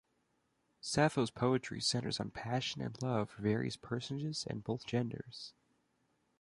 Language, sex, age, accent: English, male, under 19, United States English